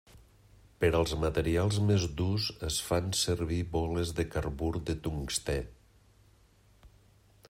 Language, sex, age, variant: Catalan, male, 50-59, Nord-Occidental